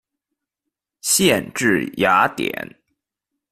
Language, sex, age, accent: Chinese, male, 19-29, 出生地：北京市